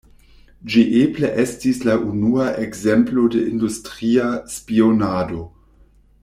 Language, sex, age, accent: Esperanto, male, 40-49, Internacia